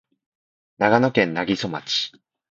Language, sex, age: Japanese, male, 19-29